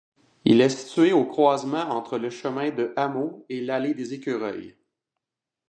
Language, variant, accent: French, Français d'Amérique du Nord, Français du Canada